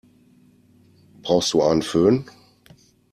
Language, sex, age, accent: German, male, 40-49, Deutschland Deutsch